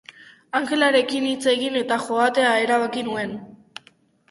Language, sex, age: Basque, female, under 19